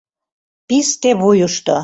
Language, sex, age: Mari, female, 70-79